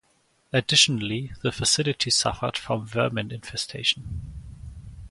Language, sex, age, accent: English, male, 19-29, England English